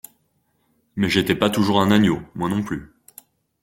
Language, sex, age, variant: French, male, 19-29, Français de métropole